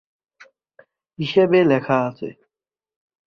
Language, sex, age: Bengali, male, under 19